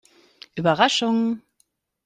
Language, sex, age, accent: German, female, 40-49, Deutschland Deutsch